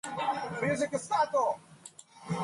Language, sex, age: English, female, 19-29